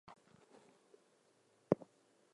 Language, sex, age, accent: English, female, 19-29, Southern African (South Africa, Zimbabwe, Namibia)